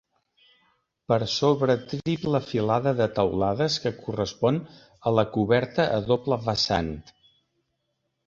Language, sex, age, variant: Catalan, male, 60-69, Central